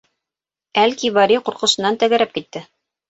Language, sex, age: Bashkir, female, 40-49